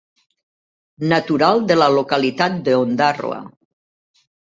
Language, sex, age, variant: Catalan, female, 60-69, Central